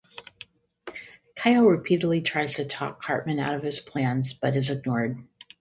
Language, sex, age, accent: English, female, 50-59, United States English; Midwestern